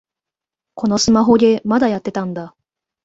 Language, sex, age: Japanese, female, 19-29